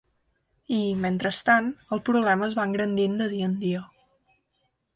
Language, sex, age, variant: Catalan, female, 19-29, Central